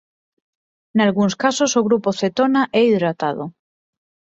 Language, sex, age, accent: Galician, female, 19-29, Normativo (estándar)